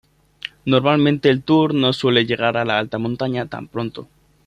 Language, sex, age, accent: Spanish, male, 19-29, España: Centro-Sur peninsular (Madrid, Toledo, Castilla-La Mancha)